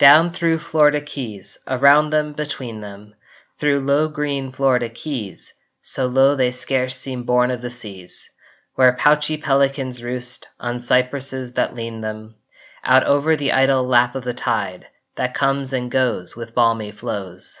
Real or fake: real